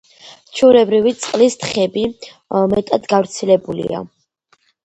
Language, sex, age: Georgian, female, under 19